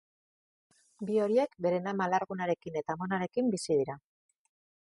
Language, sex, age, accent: Basque, female, 40-49, Mendebalekoa (Araba, Bizkaia, Gipuzkoako mendebaleko herri batzuk)